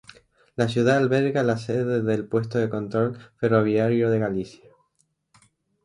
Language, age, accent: Spanish, 19-29, España: Islas Canarias